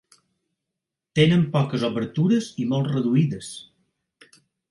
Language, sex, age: Catalan, male, 60-69